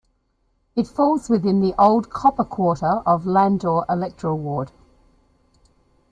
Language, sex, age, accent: English, female, 50-59, Australian English